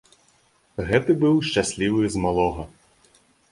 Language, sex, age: Belarusian, male, 30-39